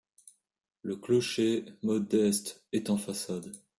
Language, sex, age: French, male, 19-29